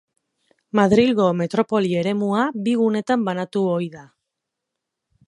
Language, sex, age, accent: Basque, female, 40-49, Erdialdekoa edo Nafarra (Gipuzkoa, Nafarroa)